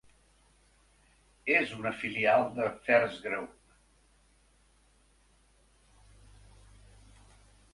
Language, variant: Catalan, Central